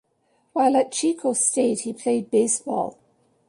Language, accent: English, Canadian English